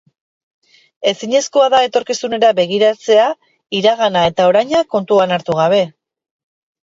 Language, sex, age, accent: Basque, female, 40-49, Erdialdekoa edo Nafarra (Gipuzkoa, Nafarroa)